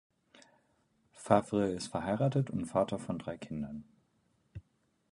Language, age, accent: German, 19-29, Deutschland Deutsch